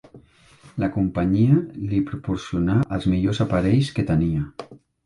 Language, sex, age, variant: Catalan, male, 40-49, Central